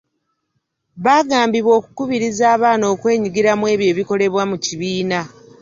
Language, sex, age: Ganda, female, 50-59